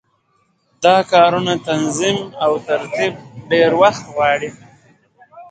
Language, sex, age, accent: Pashto, male, 19-29, معیاري پښتو